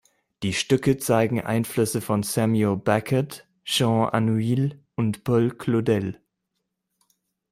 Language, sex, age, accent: German, male, 19-29, Deutschland Deutsch